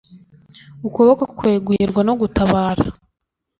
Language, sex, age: Kinyarwanda, female, under 19